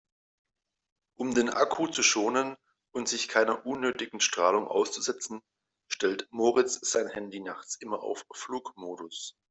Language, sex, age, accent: German, male, 30-39, Deutschland Deutsch